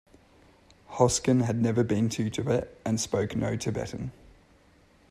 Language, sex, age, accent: English, male, 19-29, Australian English